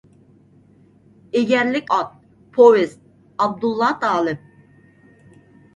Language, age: Uyghur, 30-39